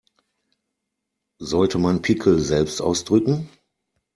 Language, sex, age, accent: German, male, 40-49, Deutschland Deutsch